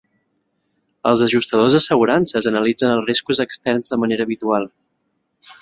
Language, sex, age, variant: Catalan, male, 19-29, Central